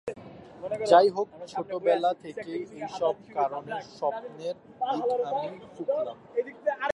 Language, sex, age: Bengali, male, 19-29